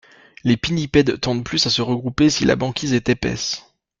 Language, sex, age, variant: French, male, 19-29, Français de métropole